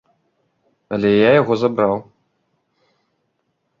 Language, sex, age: Belarusian, male, 30-39